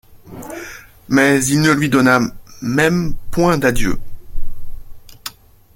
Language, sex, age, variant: French, male, 30-39, Français de métropole